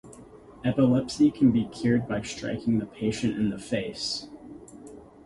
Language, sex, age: English, male, 19-29